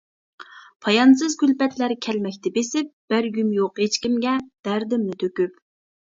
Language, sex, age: Uyghur, female, 19-29